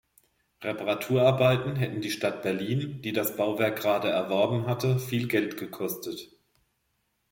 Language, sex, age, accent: German, female, 50-59, Deutschland Deutsch